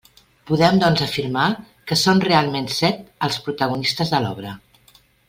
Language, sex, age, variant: Catalan, female, 50-59, Central